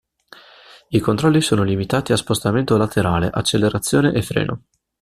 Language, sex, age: Italian, male, 19-29